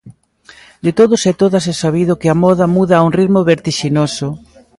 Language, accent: Galician, Oriental (común en zona oriental)